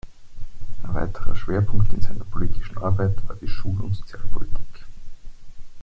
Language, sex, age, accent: German, male, 30-39, Österreichisches Deutsch